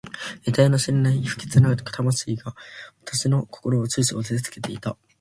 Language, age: Japanese, 19-29